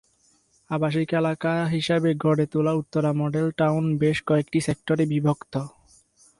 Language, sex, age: Bengali, male, 19-29